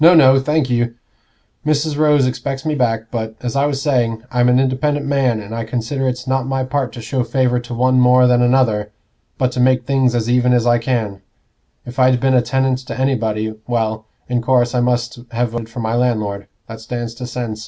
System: none